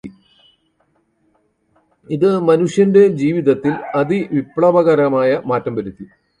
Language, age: Malayalam, 60-69